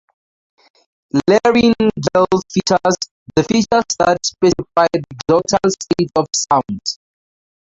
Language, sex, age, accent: English, male, 19-29, Southern African (South Africa, Zimbabwe, Namibia)